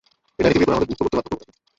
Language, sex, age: Bengali, male, 19-29